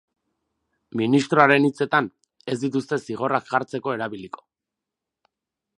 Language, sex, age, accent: Basque, male, 19-29, Erdialdekoa edo Nafarra (Gipuzkoa, Nafarroa)